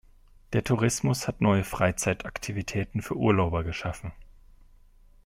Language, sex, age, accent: German, male, 40-49, Deutschland Deutsch